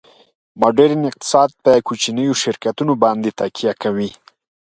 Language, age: Pashto, 19-29